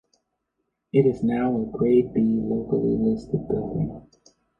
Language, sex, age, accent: English, male, 30-39, United States English